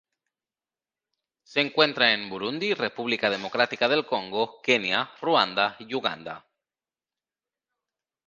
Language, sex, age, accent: Spanish, male, 19-29, España: Norte peninsular (Asturias, Castilla y León, Cantabria, País Vasco, Navarra, Aragón, La Rioja, Guadalajara, Cuenca)